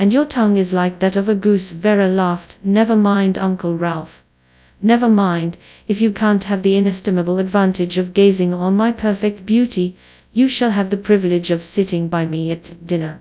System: TTS, FastPitch